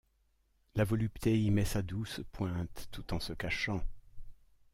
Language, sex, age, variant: French, male, 60-69, Français de métropole